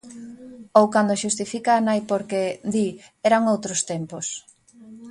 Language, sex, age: Galician, male, 50-59